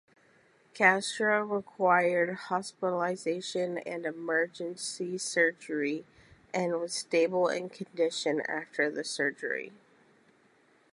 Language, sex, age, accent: English, female, 19-29, United States English